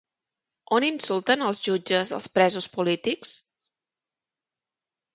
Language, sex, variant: Catalan, female, Central